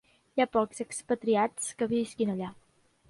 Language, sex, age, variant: Catalan, female, 19-29, Central